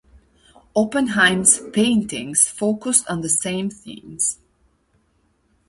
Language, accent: English, United States English